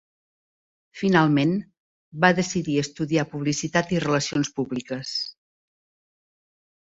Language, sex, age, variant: Catalan, female, 60-69, Central